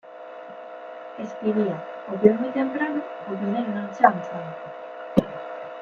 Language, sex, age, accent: Spanish, female, 19-29, España: Norte peninsular (Asturias, Castilla y León, Cantabria, País Vasco, Navarra, Aragón, La Rioja, Guadalajara, Cuenca)